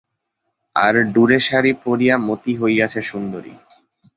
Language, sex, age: Bengali, male, 19-29